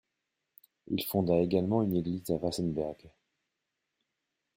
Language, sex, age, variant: French, male, 40-49, Français de métropole